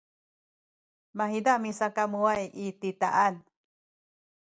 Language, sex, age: Sakizaya, female, 70-79